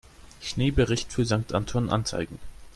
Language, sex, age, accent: German, male, under 19, Deutschland Deutsch